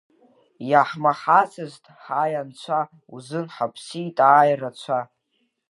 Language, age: Abkhazian, under 19